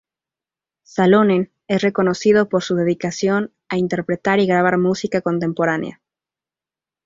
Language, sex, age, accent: Spanish, female, 19-29, México